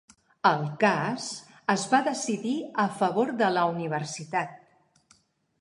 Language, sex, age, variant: Catalan, female, 50-59, Central